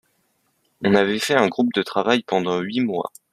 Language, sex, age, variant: French, male, under 19, Français de métropole